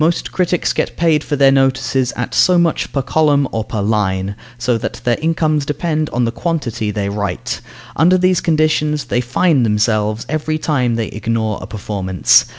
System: none